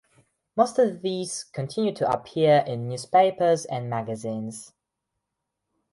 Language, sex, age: English, male, 19-29